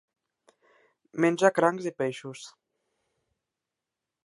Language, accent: Catalan, Barcelona